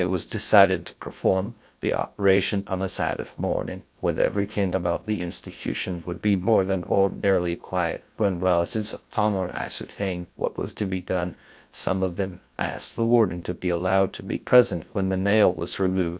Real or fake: fake